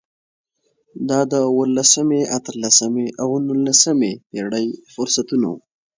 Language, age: Pashto, under 19